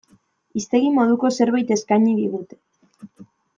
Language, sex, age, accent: Basque, female, 19-29, Mendebalekoa (Araba, Bizkaia, Gipuzkoako mendebaleko herri batzuk)